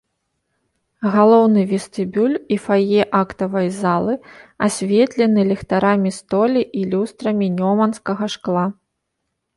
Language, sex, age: Belarusian, female, 30-39